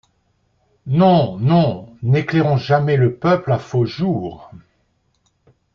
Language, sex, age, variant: French, male, 60-69, Français de métropole